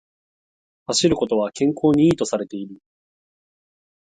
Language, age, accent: Japanese, 19-29, 関西弁